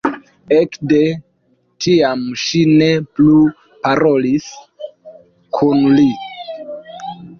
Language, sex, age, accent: Esperanto, male, 19-29, Internacia